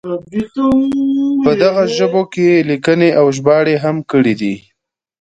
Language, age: Pashto, 19-29